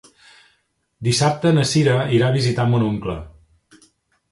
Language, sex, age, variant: Catalan, male, 40-49, Central